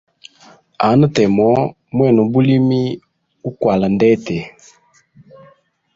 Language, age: Hemba, 19-29